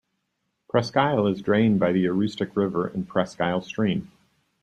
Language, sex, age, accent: English, male, 60-69, United States English